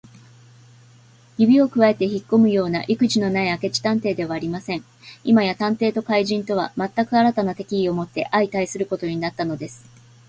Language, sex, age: Japanese, female, 40-49